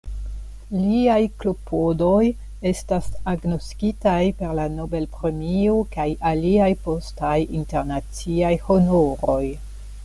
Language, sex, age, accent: Esperanto, female, 60-69, Internacia